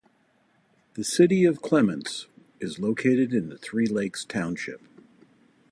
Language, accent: English, United States English